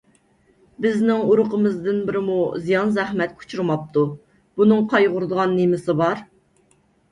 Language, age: Uyghur, 30-39